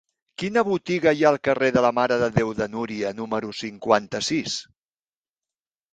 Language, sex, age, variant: Catalan, male, 50-59, Central